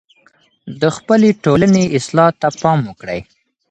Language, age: Pashto, 19-29